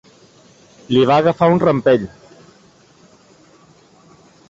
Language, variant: Catalan, Balear